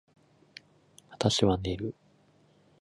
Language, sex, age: Japanese, male, 19-29